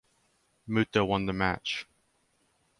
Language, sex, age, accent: English, male, 19-29, United States English